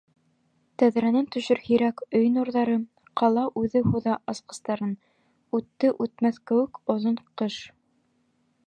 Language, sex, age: Bashkir, female, 19-29